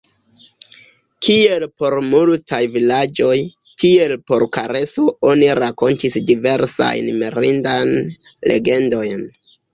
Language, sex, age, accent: Esperanto, male, 19-29, Internacia